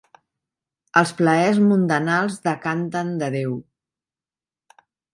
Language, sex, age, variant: Catalan, female, 60-69, Central